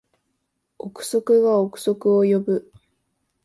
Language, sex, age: Japanese, female, 19-29